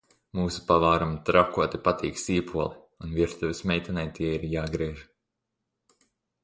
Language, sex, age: Latvian, male, under 19